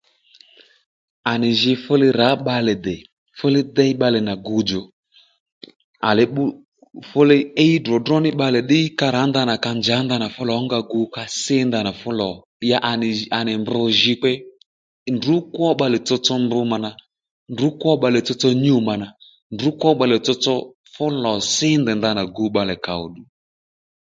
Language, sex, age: Lendu, male, 30-39